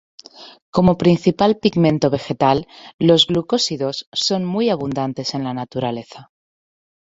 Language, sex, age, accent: Spanish, female, 30-39, España: Centro-Sur peninsular (Madrid, Toledo, Castilla-La Mancha)